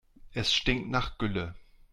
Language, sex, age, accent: German, male, 40-49, Deutschland Deutsch